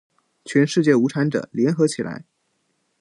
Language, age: Chinese, under 19